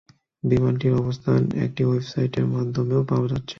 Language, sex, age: Bengali, male, 19-29